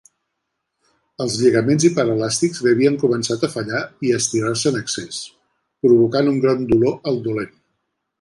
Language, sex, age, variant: Catalan, male, 60-69, Central